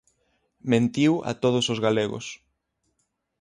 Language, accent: Galician, Oriental (común en zona oriental); Normativo (estándar)